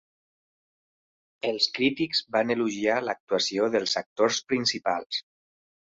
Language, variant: Catalan, Central